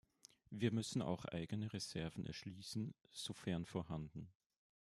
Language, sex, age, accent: German, male, 19-29, Österreichisches Deutsch